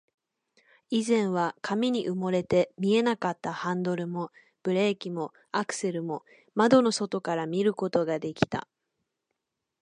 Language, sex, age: Japanese, female, 19-29